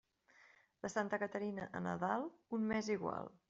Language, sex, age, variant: Catalan, female, 30-39, Central